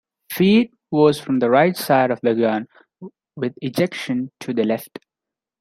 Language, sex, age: English, male, 19-29